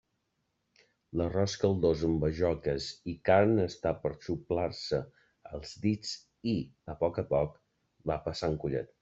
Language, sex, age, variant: Catalan, male, 40-49, Balear